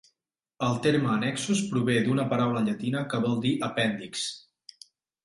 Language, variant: Catalan, Central